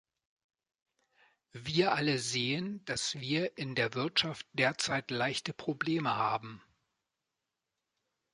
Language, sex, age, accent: German, male, 50-59, Deutschland Deutsch